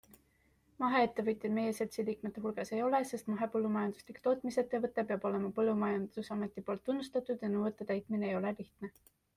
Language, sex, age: Estonian, female, 19-29